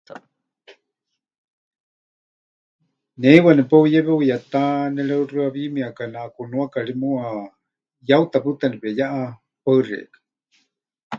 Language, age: Huichol, 50-59